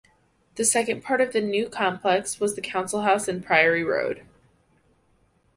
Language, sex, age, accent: English, female, under 19, United States English